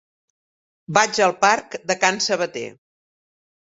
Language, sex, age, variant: Catalan, female, 60-69, Central